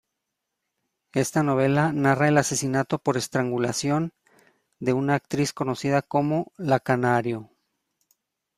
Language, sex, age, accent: Spanish, male, 30-39, México